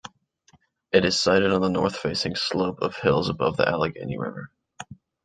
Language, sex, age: English, male, 19-29